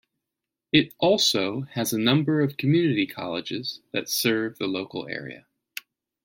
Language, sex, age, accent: English, male, 40-49, United States English